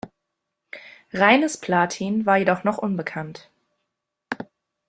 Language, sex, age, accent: German, female, 19-29, Deutschland Deutsch